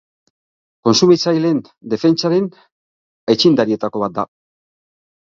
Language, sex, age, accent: Basque, male, 60-69, Mendebalekoa (Araba, Bizkaia, Gipuzkoako mendebaleko herri batzuk)